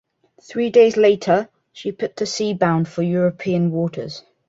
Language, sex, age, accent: English, male, under 19, England English